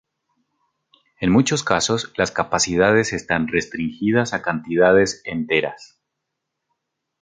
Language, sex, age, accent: Spanish, male, 30-39, Andino-Pacífico: Colombia, Perú, Ecuador, oeste de Bolivia y Venezuela andina